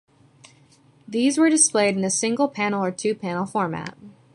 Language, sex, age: English, female, 19-29